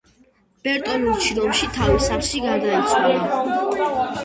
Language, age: Georgian, under 19